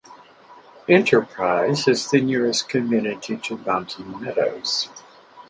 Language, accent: English, United States English